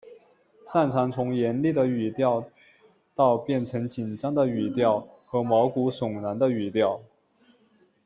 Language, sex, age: Chinese, male, 30-39